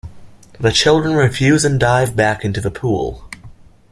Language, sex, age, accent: English, male, under 19, United States English